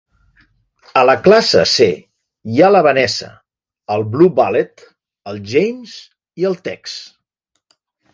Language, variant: Catalan, Central